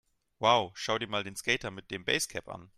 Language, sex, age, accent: German, male, 19-29, Deutschland Deutsch